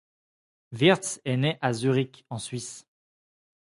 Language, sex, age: French, male, 30-39